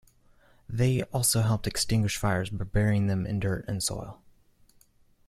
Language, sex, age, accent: English, male, 19-29, United States English